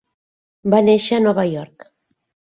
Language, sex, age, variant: Catalan, female, 50-59, Nord-Occidental